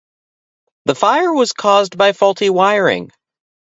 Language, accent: English, United States English